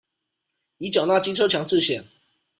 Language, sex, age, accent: Chinese, male, 30-39, 出生地：臺北市